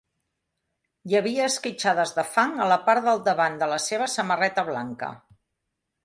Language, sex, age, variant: Catalan, female, 50-59, Central